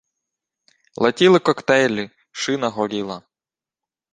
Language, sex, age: Ukrainian, male, 30-39